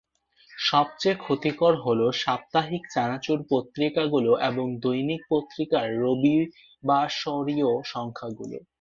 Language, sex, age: Bengali, male, 19-29